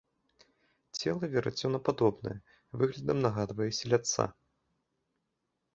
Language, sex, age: Belarusian, male, 30-39